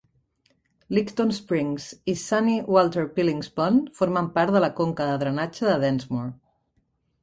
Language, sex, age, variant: Catalan, female, 40-49, Central